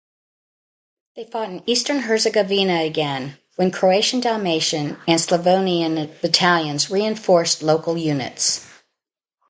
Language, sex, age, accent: English, female, 60-69, United States English